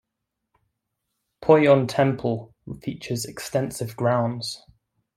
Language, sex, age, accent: English, male, 19-29, England English